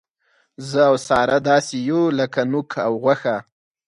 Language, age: Pashto, 19-29